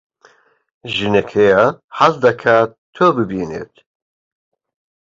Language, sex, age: Central Kurdish, male, 19-29